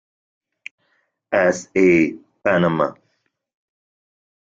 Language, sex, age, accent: English, male, 19-29, United States English